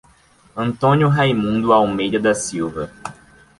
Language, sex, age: Portuguese, male, 19-29